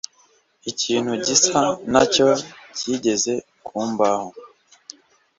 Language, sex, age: Kinyarwanda, male, 40-49